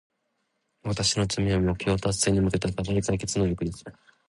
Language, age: Japanese, 19-29